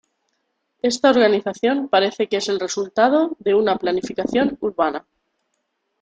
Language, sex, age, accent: Spanish, female, 30-39, España: Centro-Sur peninsular (Madrid, Toledo, Castilla-La Mancha)